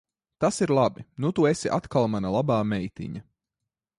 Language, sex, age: Latvian, male, 19-29